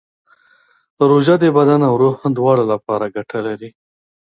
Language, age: Pashto, 30-39